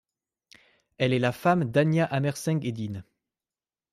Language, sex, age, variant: French, male, 19-29, Français de métropole